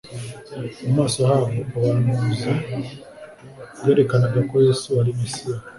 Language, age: Kinyarwanda, 19-29